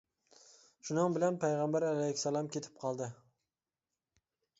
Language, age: Uyghur, 19-29